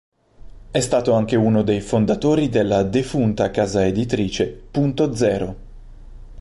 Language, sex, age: Italian, male, 30-39